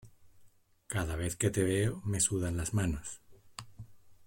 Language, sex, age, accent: Spanish, male, 50-59, España: Sur peninsular (Andalucia, Extremadura, Murcia)